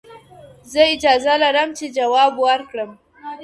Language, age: Pashto, under 19